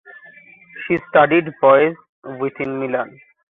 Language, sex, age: English, male, 19-29